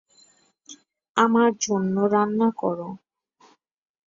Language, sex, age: Bengali, female, 19-29